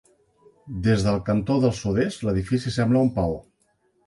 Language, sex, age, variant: Catalan, male, 50-59, Central